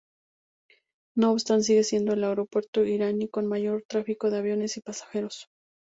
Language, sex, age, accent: Spanish, female, 30-39, México